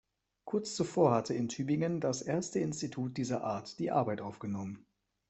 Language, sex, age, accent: German, male, 19-29, Deutschland Deutsch